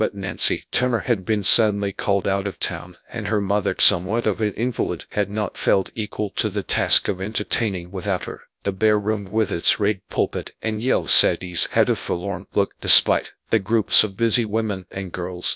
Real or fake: fake